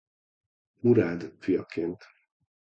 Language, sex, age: Hungarian, male, 40-49